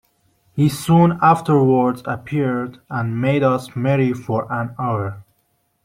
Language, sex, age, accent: English, male, 19-29, United States English